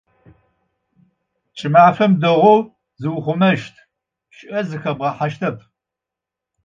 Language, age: Adyghe, 70-79